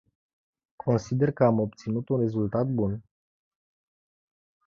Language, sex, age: Romanian, male, 19-29